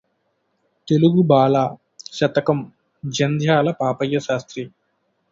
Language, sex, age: Telugu, male, 19-29